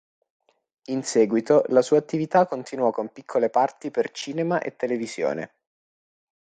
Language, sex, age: Italian, male, 19-29